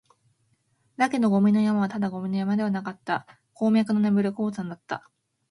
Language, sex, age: Japanese, female, 19-29